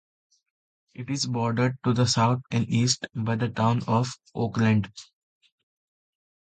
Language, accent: English, India and South Asia (India, Pakistan, Sri Lanka)